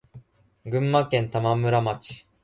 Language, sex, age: Japanese, male, 19-29